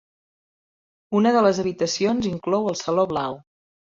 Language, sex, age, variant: Catalan, female, 30-39, Central